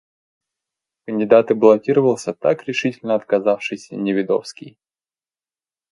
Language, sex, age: Russian, male, 19-29